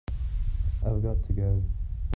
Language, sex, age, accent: English, male, 19-29, India and South Asia (India, Pakistan, Sri Lanka)